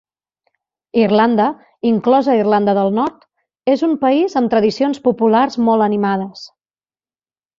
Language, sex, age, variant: Catalan, female, 40-49, Central